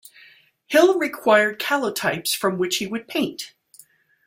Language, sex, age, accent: English, female, 50-59, United States English